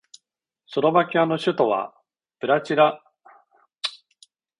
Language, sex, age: Japanese, male, 40-49